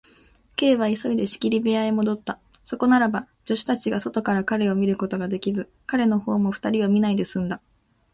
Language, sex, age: Japanese, female, under 19